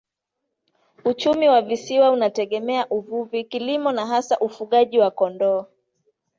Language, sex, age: Swahili, female, 19-29